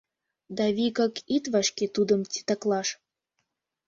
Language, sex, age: Mari, female, under 19